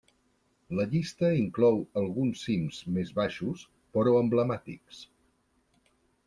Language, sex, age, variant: Catalan, male, 50-59, Central